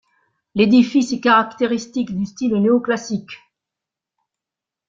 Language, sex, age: French, female, 60-69